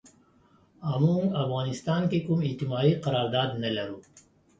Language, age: Pashto, 30-39